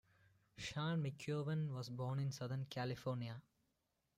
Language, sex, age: English, male, under 19